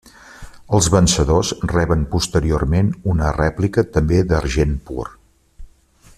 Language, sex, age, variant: Catalan, male, 50-59, Central